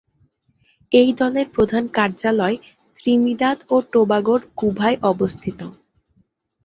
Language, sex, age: Bengali, female, 19-29